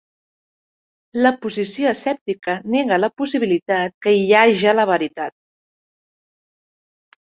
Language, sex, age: Catalan, female, 30-39